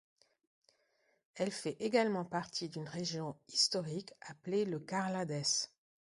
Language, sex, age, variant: French, female, 40-49, Français de métropole